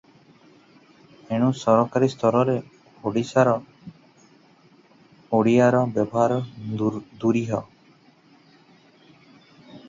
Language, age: Odia, 19-29